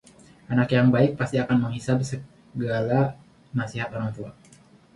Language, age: Indonesian, 19-29